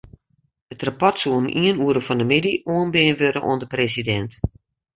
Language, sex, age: Western Frisian, female, 50-59